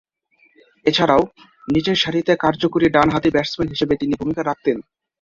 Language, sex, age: Bengali, male, 19-29